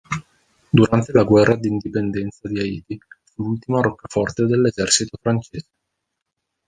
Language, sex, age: Italian, male, 19-29